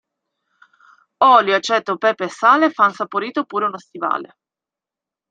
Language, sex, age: Italian, female, 19-29